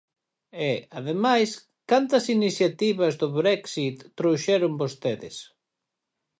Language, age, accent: Galician, 40-49, Atlántico (seseo e gheada)